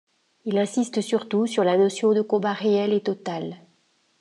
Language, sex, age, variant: French, female, 50-59, Français de métropole